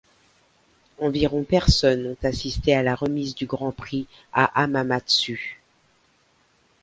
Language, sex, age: French, female, 50-59